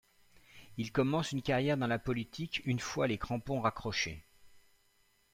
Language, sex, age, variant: French, male, 50-59, Français de métropole